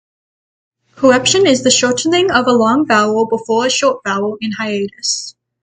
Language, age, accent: English, under 19, United States English